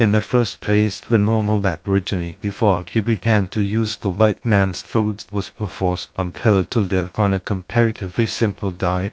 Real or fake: fake